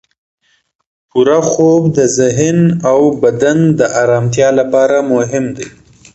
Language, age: Pashto, 19-29